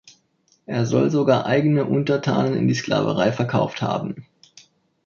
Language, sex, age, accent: German, male, 19-29, Deutschland Deutsch